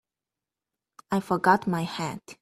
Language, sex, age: English, female, 19-29